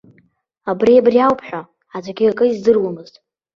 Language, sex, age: Abkhazian, female, under 19